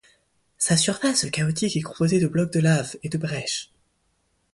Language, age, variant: French, 19-29, Français de métropole